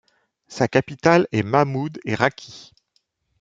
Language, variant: French, Français de métropole